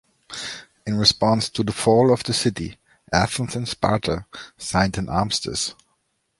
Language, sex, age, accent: English, male, 30-39, United States English